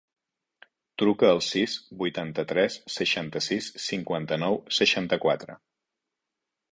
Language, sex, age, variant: Catalan, male, 40-49, Central